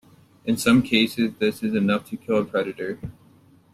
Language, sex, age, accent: English, male, 19-29, United States English